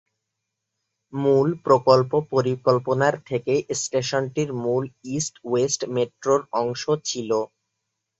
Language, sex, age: Bengali, male, 19-29